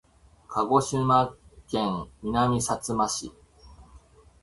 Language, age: Japanese, 40-49